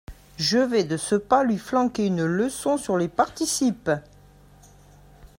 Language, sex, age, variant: French, female, 60-69, Français de métropole